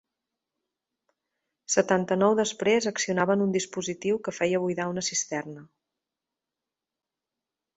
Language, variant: Catalan, Septentrional